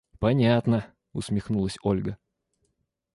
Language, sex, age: Russian, male, 30-39